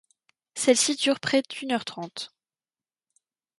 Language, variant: French, Français de métropole